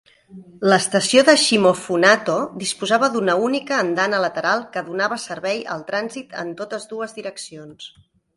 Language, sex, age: Catalan, female, 40-49